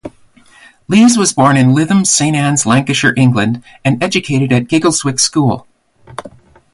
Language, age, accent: English, 30-39, Canadian English